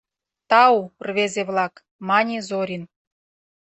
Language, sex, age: Mari, female, 40-49